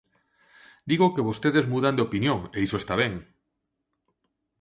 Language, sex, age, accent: Galician, male, 40-49, Normativo (estándar); Neofalante